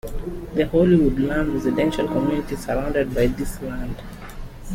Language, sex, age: English, female, 40-49